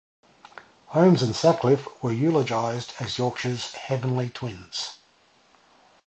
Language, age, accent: English, 50-59, Australian English